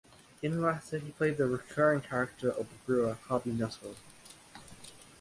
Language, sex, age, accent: English, male, under 19, Australian English